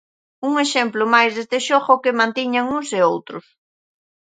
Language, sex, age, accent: Galician, female, 30-39, Central (gheada)